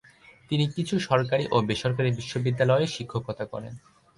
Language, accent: Bengali, Bangladeshi